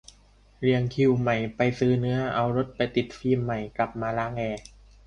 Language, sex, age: Thai, male, 19-29